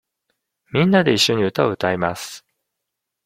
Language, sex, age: Japanese, male, 50-59